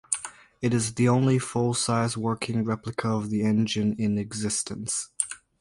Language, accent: English, Canadian English